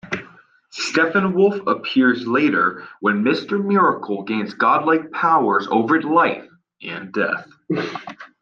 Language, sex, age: English, male, 19-29